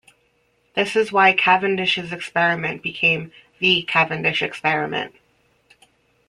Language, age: English, 30-39